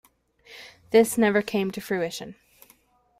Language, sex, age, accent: English, female, 19-29, England English